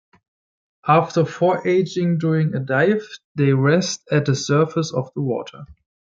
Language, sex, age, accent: English, male, 19-29, United States English